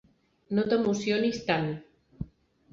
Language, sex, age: Catalan, female, 40-49